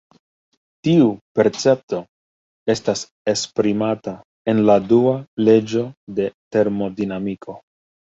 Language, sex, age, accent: Esperanto, male, 30-39, Internacia